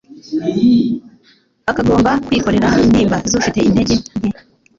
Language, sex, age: Kinyarwanda, female, under 19